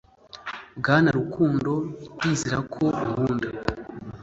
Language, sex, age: Kinyarwanda, male, 19-29